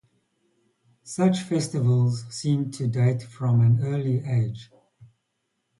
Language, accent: English, Southern African (South Africa, Zimbabwe, Namibia)